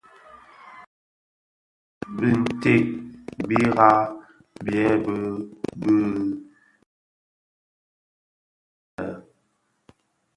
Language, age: Bafia, 19-29